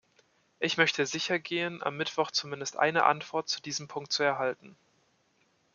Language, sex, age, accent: German, male, 19-29, Deutschland Deutsch